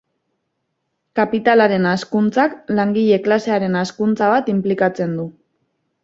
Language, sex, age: Basque, female, 19-29